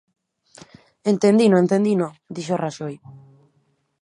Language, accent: Galician, Normativo (estándar)